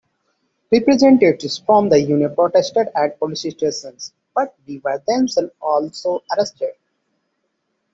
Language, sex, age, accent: English, male, 30-39, India and South Asia (India, Pakistan, Sri Lanka)